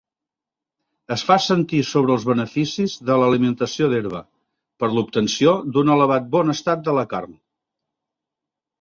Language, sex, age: Catalan, male, 50-59